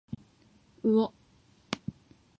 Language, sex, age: Japanese, female, 19-29